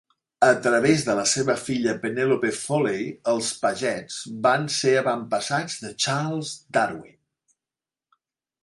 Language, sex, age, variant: Catalan, male, 40-49, Central